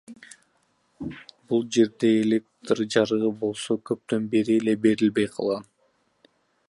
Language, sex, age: Kyrgyz, female, 19-29